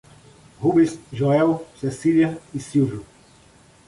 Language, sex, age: Portuguese, male, 40-49